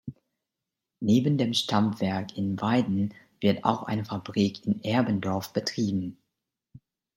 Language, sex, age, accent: German, male, 30-39, Deutschland Deutsch